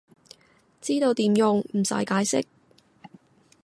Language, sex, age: Cantonese, female, 19-29